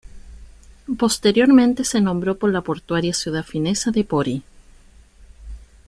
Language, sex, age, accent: Spanish, female, 19-29, Chileno: Chile, Cuyo